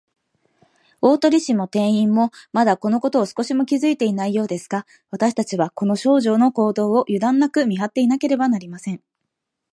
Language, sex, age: Japanese, female, 19-29